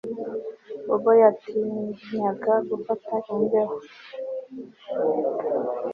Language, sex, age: Kinyarwanda, female, 19-29